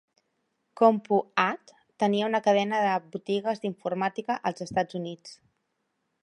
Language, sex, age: Catalan, female, 40-49